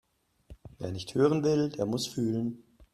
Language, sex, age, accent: German, male, 40-49, Deutschland Deutsch